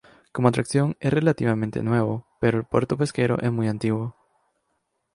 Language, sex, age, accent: Spanish, male, 19-29, América central